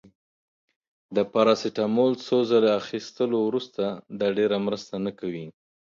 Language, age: Pashto, 30-39